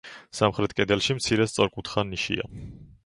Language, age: Georgian, under 19